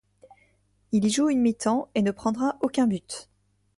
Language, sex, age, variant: French, female, 19-29, Français de métropole